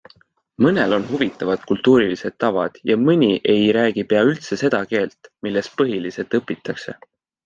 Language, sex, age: Estonian, male, 19-29